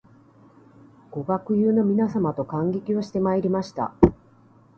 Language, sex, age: Japanese, female, 40-49